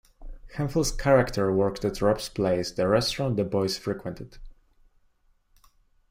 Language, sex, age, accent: English, male, under 19, United States English